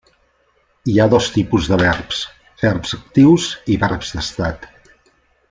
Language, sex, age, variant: Catalan, male, 60-69, Central